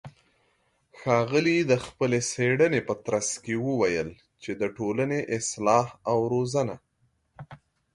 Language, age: Pashto, 30-39